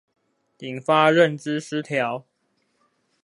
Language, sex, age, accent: Chinese, male, 19-29, 出生地：臺北市; 出生地：新北市